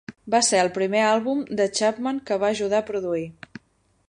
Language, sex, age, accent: Catalan, female, 19-29, central; septentrional; Empordanès